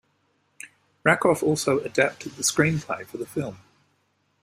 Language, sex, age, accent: English, male, 50-59, Australian English